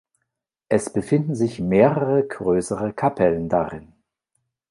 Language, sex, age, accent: German, male, 40-49, Deutschland Deutsch